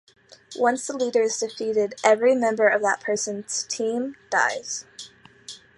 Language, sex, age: English, female, 19-29